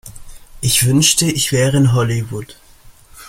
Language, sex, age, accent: German, male, under 19, Deutschland Deutsch